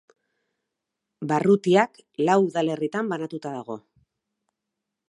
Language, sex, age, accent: Basque, female, 40-49, Erdialdekoa edo Nafarra (Gipuzkoa, Nafarroa)